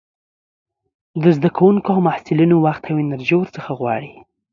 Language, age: Pashto, under 19